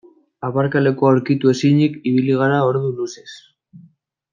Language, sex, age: Basque, male, 19-29